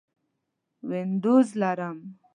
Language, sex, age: Pashto, female, 19-29